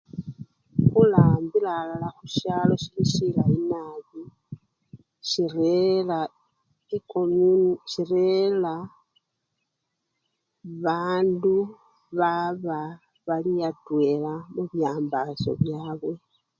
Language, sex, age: Luyia, female, 40-49